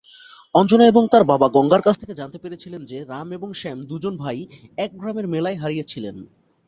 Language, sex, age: Bengali, male, 30-39